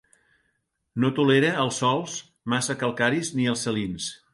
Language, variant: Catalan, Central